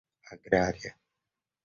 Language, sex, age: Portuguese, male, 30-39